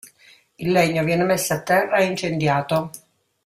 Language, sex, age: Italian, female, 60-69